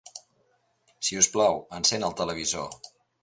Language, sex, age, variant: Catalan, male, 60-69, Central